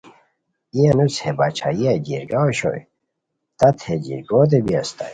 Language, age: Khowar, 30-39